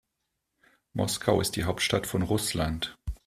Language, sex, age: German, male, 40-49